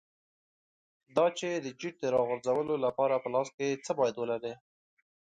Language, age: Pashto, 19-29